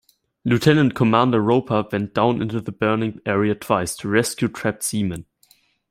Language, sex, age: English, male, 19-29